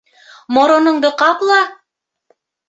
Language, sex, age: Bashkir, female, 30-39